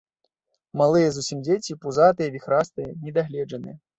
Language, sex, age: Belarusian, male, 30-39